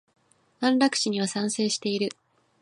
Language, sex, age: Japanese, female, 19-29